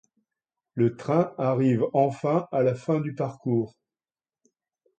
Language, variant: French, Français de métropole